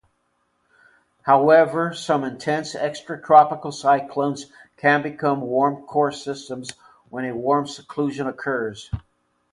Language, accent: English, United States English